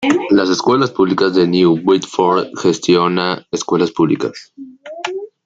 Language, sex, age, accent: Spanish, male, under 19, México